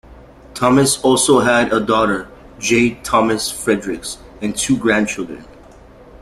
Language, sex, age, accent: English, male, 30-39, United States English